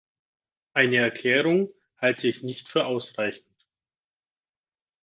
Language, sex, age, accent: German, male, 19-29, Deutschland Deutsch